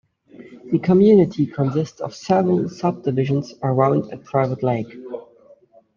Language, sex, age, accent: English, male, 19-29, United States English